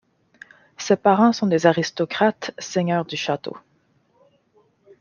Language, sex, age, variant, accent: French, female, 19-29, Français d'Amérique du Nord, Français du Canada